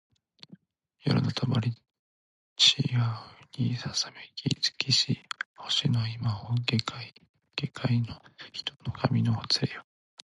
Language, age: Japanese, 19-29